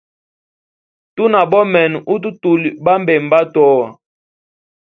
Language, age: Hemba, 19-29